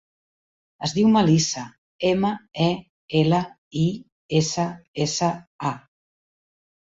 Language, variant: Catalan, Central